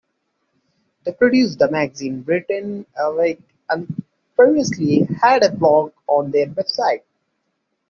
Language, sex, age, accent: English, male, 30-39, India and South Asia (India, Pakistan, Sri Lanka)